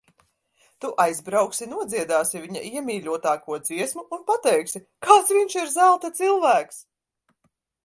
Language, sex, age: Latvian, female, 40-49